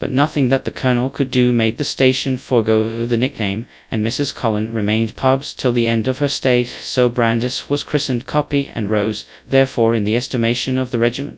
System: TTS, FastPitch